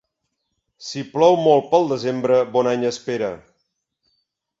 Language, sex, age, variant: Catalan, male, 50-59, Central